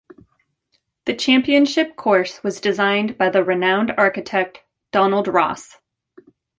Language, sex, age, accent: English, female, 40-49, United States English